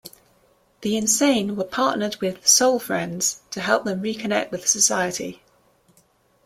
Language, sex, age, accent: English, female, 30-39, England English